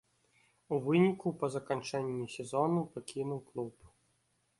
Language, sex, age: Belarusian, male, 19-29